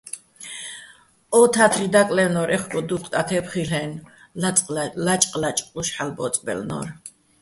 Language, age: Bats, 60-69